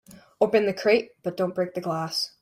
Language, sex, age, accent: English, male, under 19, United States English